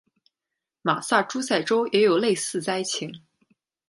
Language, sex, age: Chinese, female, 19-29